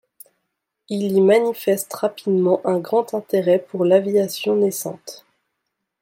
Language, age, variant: French, 19-29, Français de métropole